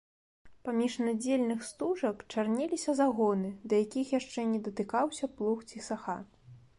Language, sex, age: Belarusian, female, 19-29